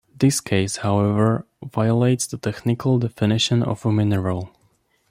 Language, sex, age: English, male, under 19